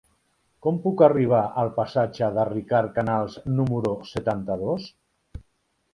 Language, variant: Catalan, Central